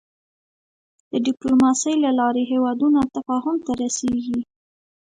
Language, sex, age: Pashto, female, 19-29